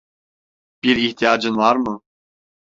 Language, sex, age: Turkish, male, 19-29